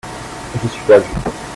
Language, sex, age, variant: French, male, 19-29, Français de métropole